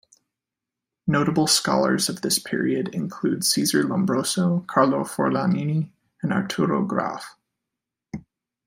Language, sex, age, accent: English, male, 30-39, United States English